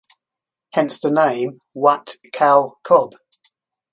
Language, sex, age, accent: English, male, 50-59, England English